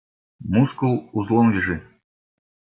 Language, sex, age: Russian, male, 30-39